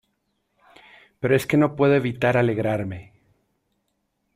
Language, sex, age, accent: Spanish, male, 30-39, México